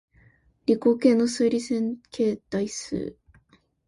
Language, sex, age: Japanese, female, 19-29